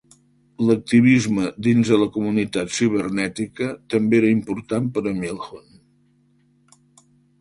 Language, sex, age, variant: Catalan, male, 70-79, Central